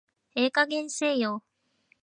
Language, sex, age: Japanese, female, 50-59